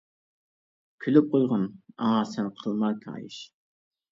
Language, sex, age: Uyghur, male, 19-29